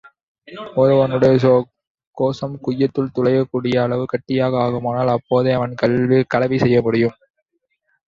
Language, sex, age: Tamil, male, 19-29